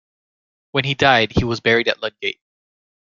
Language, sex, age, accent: English, male, 19-29, United States English